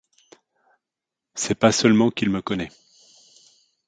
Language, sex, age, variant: French, male, 40-49, Français de métropole